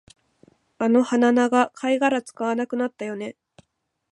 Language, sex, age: Japanese, female, 19-29